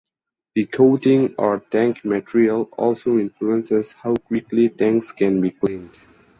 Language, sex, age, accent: English, male, 19-29, United States English